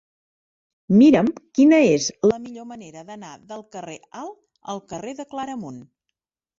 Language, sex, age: Catalan, female, 40-49